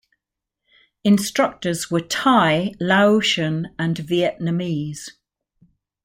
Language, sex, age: English, female, 60-69